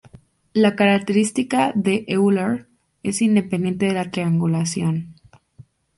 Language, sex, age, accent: Spanish, female, 19-29, México